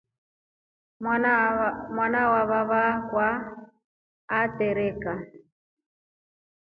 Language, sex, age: Rombo, female, 40-49